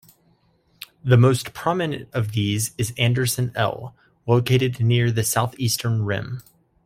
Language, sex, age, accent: English, male, 30-39, United States English